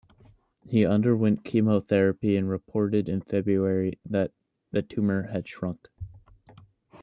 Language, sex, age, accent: English, male, 19-29, United States English